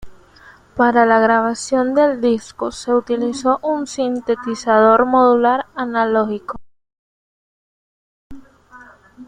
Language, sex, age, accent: Spanish, female, under 19, Caribe: Cuba, Venezuela, Puerto Rico, República Dominicana, Panamá, Colombia caribeña, México caribeño, Costa del golfo de México